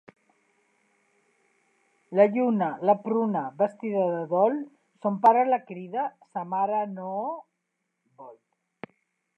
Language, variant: Catalan, Central